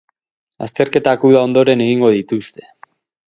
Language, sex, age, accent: Basque, male, 30-39, Erdialdekoa edo Nafarra (Gipuzkoa, Nafarroa)